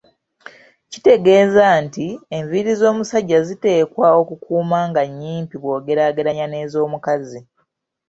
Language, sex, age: Ganda, female, 30-39